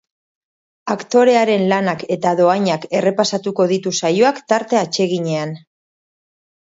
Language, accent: Basque, Mendebalekoa (Araba, Bizkaia, Gipuzkoako mendebaleko herri batzuk)